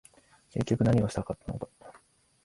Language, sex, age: Japanese, male, 19-29